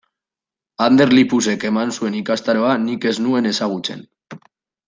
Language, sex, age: Basque, male, 19-29